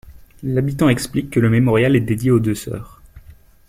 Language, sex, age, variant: French, male, 19-29, Français de métropole